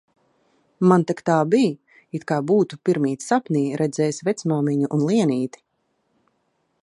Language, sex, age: Latvian, female, 30-39